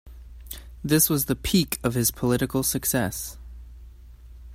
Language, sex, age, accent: English, male, 19-29, United States English